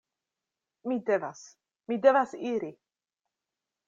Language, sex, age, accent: Esperanto, female, 40-49, Internacia